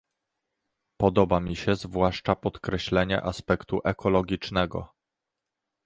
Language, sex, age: Polish, male, 30-39